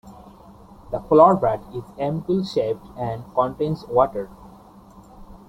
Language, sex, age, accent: English, male, 19-29, India and South Asia (India, Pakistan, Sri Lanka)